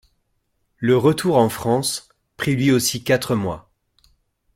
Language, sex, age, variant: French, male, 40-49, Français de métropole